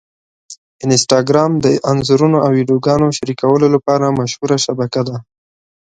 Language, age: Pashto, 19-29